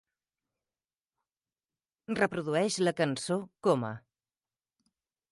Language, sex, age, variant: Catalan, female, 40-49, Central